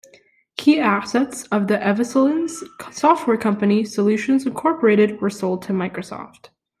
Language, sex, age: English, female, under 19